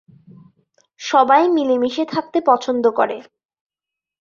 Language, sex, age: Bengali, female, 19-29